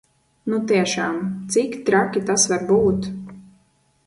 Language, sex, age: Latvian, female, 19-29